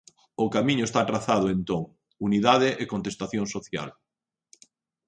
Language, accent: Galician, Central (gheada)